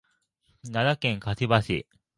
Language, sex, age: Japanese, male, 19-29